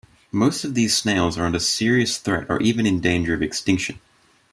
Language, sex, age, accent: English, male, under 19, Australian English